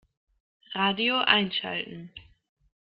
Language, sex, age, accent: German, female, 19-29, Deutschland Deutsch